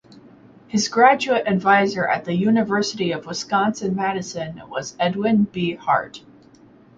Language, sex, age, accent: English, female, under 19, United States English